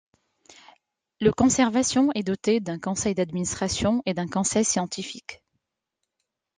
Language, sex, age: French, female, 19-29